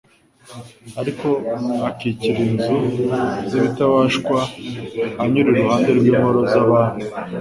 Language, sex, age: Kinyarwanda, male, 19-29